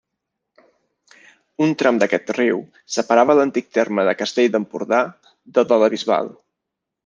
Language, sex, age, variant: Catalan, male, 30-39, Balear